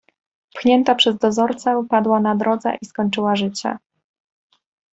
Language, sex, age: Polish, female, 19-29